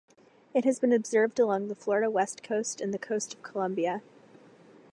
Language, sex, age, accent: English, female, under 19, United States English